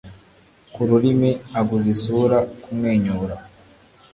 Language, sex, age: Kinyarwanda, male, 19-29